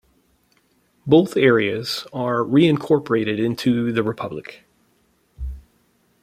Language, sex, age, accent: English, male, 50-59, United States English